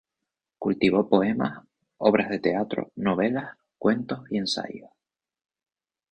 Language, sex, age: Spanish, male, 19-29